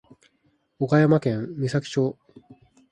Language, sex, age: Japanese, male, 19-29